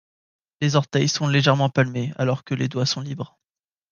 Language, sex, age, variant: French, male, 19-29, Français de métropole